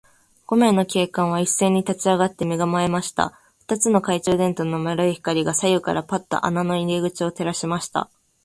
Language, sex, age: Japanese, female, 19-29